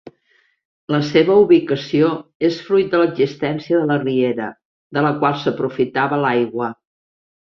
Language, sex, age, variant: Catalan, female, 60-69, Central